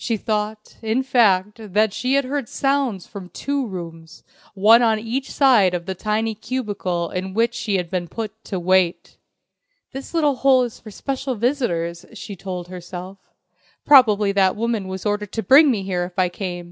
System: none